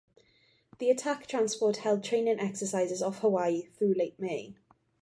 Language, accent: English, Welsh English